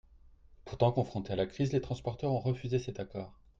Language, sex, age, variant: French, male, 30-39, Français de métropole